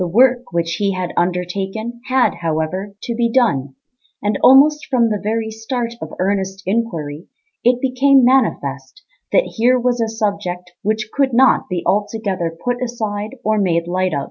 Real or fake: real